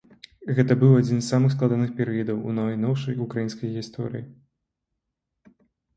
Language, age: Belarusian, 19-29